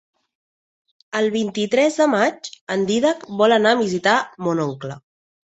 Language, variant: Catalan, Central